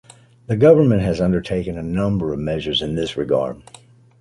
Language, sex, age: English, male, 50-59